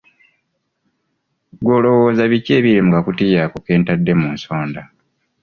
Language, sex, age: Ganda, male, 30-39